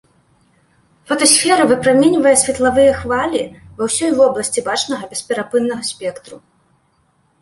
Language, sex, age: Belarusian, female, 30-39